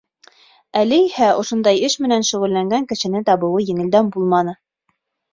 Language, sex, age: Bashkir, female, 19-29